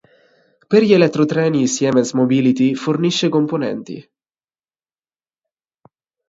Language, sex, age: Italian, male, 19-29